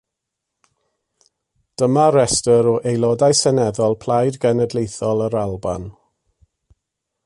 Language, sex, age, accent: Welsh, male, 30-39, Y Deyrnas Unedig Cymraeg